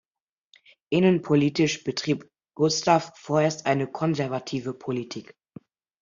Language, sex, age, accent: German, male, under 19, Deutschland Deutsch